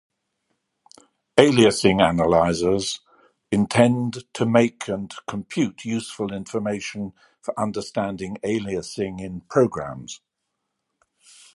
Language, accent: English, England English